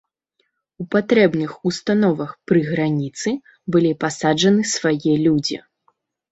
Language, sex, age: Belarusian, female, 19-29